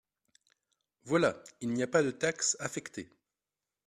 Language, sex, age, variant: French, male, 30-39, Français de métropole